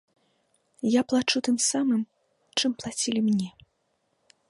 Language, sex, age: Belarusian, female, 19-29